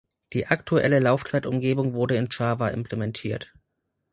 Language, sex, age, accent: German, male, 30-39, Deutschland Deutsch